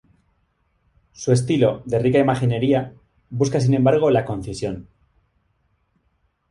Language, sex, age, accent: Spanish, male, 30-39, España: Norte peninsular (Asturias, Castilla y León, Cantabria, País Vasco, Navarra, Aragón, La Rioja, Guadalajara, Cuenca)